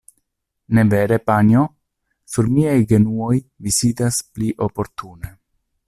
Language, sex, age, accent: Esperanto, male, 30-39, Internacia